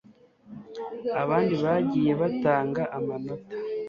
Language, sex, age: Kinyarwanda, male, 30-39